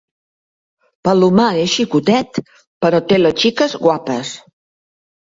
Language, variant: Catalan, Central